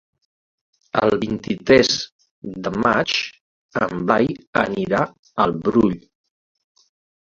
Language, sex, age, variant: Catalan, male, 50-59, Nord-Occidental